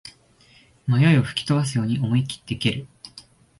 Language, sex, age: Japanese, male, 19-29